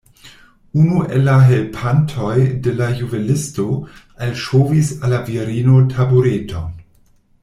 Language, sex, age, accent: Esperanto, male, 40-49, Internacia